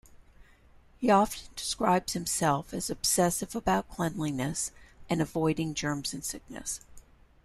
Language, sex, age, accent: English, female, 60-69, United States English